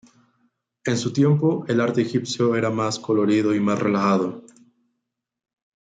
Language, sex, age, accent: Spanish, male, 19-29, México